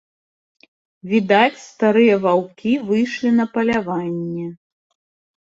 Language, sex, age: Belarusian, female, 40-49